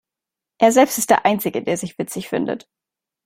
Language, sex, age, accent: German, female, 19-29, Deutschland Deutsch